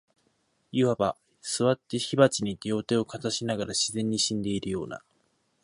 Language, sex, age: Japanese, male, 19-29